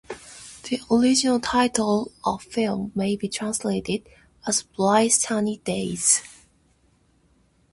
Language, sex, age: English, female, 19-29